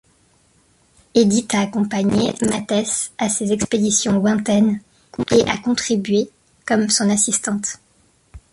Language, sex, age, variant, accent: French, male, 30-39, Français d'Europe, Français de Suisse